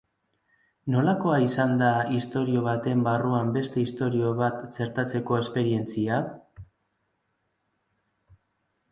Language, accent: Basque, Mendebalekoa (Araba, Bizkaia, Gipuzkoako mendebaleko herri batzuk)